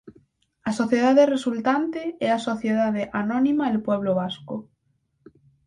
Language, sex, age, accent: Galician, female, 19-29, Atlántico (seseo e gheada)